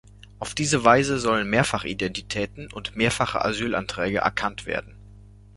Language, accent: German, Deutschland Deutsch